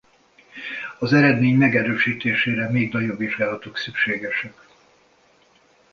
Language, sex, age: Hungarian, male, 60-69